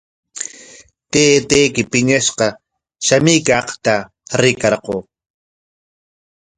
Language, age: Corongo Ancash Quechua, 40-49